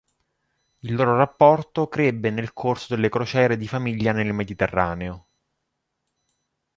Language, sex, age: Italian, male, 30-39